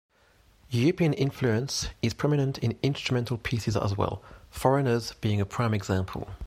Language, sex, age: English, male, 19-29